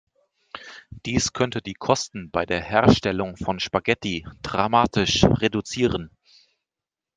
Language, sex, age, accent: German, male, 30-39, Deutschland Deutsch